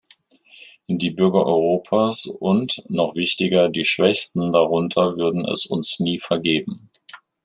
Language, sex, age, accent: German, male, 50-59, Deutschland Deutsch